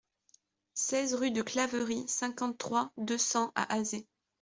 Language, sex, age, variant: French, female, 19-29, Français de métropole